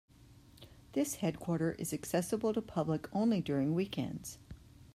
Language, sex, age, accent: English, female, 50-59, United States English